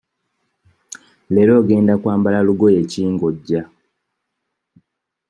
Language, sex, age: Ganda, male, 19-29